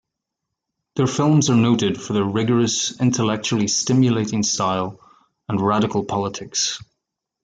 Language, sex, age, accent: English, male, 40-49, Irish English